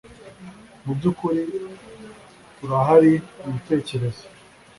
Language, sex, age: Kinyarwanda, male, 19-29